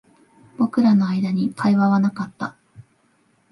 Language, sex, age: Japanese, female, 19-29